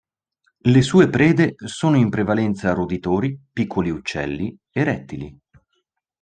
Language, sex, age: Italian, male, 30-39